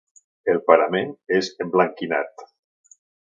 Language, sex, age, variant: Catalan, male, 70-79, Central